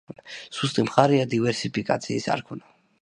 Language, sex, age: Georgian, male, under 19